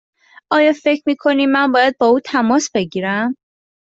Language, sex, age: Persian, female, 30-39